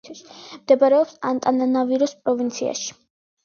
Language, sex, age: Georgian, female, under 19